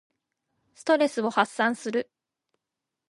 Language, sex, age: Japanese, female, 19-29